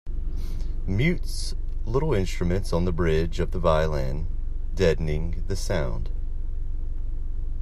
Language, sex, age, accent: English, male, 30-39, United States English